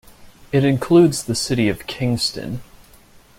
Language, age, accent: English, 19-29, United States English